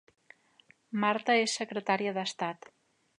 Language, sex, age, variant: Catalan, female, 50-59, Central